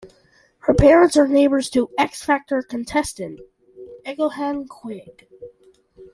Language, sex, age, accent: English, male, under 19, United States English